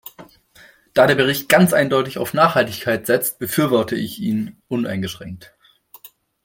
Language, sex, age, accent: German, male, 19-29, Deutschland Deutsch